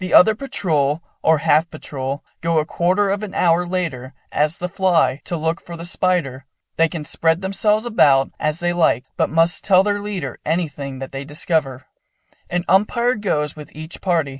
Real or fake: real